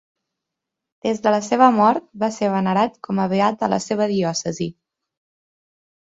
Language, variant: Catalan, Central